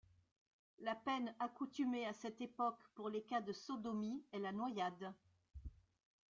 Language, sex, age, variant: French, female, 60-69, Français de métropole